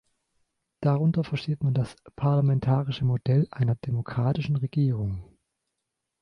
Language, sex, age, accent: German, male, 19-29, Deutschland Deutsch